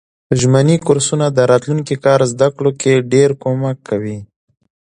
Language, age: Pashto, 19-29